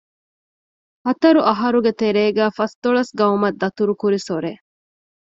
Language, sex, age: Divehi, female, 19-29